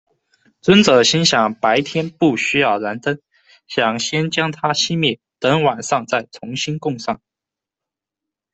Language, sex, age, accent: Chinese, male, under 19, 出生地：四川省